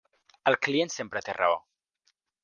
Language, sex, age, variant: Catalan, male, under 19, Central